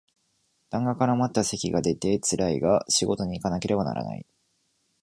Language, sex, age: Japanese, male, 19-29